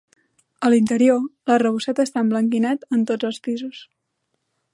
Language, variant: Catalan, Central